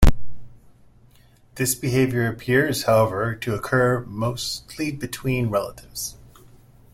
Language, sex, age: English, male, 40-49